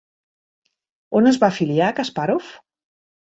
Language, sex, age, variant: Catalan, female, 60-69, Central